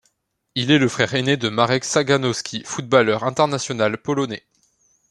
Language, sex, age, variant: French, male, 19-29, Français de métropole